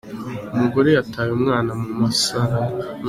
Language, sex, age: Kinyarwanda, male, 19-29